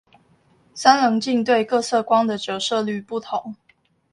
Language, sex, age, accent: Chinese, female, under 19, 出生地：臺中市